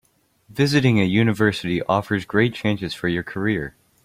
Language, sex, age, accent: English, male, under 19, United States English